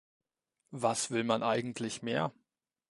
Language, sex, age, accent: German, male, 19-29, Deutschland Deutsch